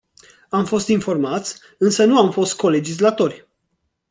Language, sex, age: Romanian, male, 30-39